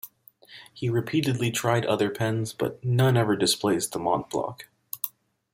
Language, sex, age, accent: English, male, 19-29, United States English